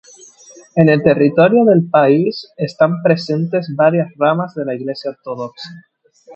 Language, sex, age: Spanish, male, 19-29